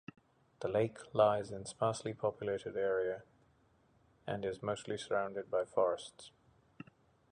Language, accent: English, Australian English; England English; India and South Asia (India, Pakistan, Sri Lanka)